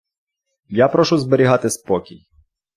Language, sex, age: Ukrainian, male, 40-49